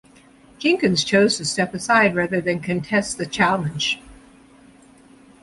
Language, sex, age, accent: English, female, 50-59, United States English